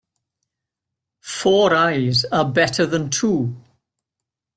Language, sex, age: English, male, 80-89